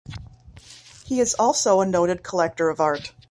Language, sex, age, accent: English, female, 30-39, United States English